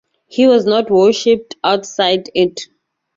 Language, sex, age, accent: English, female, 30-39, Southern African (South Africa, Zimbabwe, Namibia)